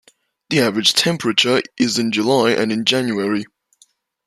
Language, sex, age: English, male, under 19